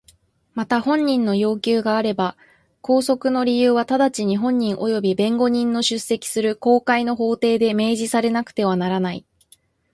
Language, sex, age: Japanese, female, 19-29